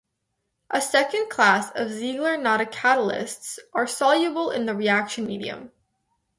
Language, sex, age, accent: English, female, under 19, United States English